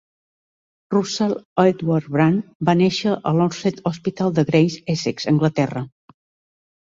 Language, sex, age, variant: Catalan, female, 60-69, Central